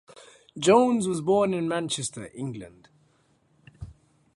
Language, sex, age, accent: English, male, 19-29, Southern African (South Africa, Zimbabwe, Namibia)